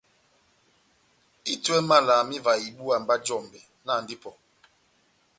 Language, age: Batanga, 50-59